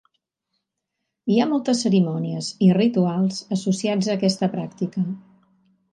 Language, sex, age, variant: Catalan, female, 50-59, Central